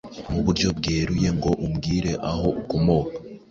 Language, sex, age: Kinyarwanda, male, 19-29